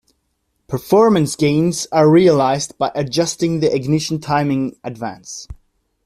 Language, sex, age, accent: English, male, 30-39, United States English